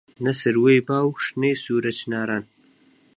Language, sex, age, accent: Central Kurdish, male, 19-29, سۆرانی